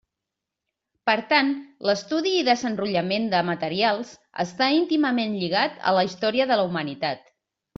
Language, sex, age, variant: Catalan, female, 50-59, Central